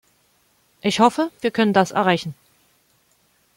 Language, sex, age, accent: German, female, 50-59, Deutschland Deutsch